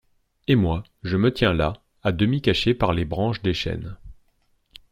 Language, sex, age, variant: French, male, 40-49, Français de métropole